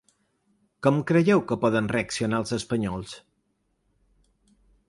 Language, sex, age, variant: Catalan, male, 40-49, Balear